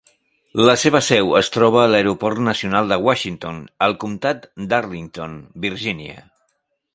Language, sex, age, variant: Catalan, male, 50-59, Central